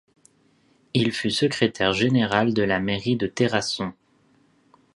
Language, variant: French, Français de métropole